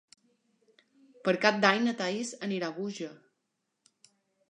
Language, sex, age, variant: Catalan, female, 40-49, Balear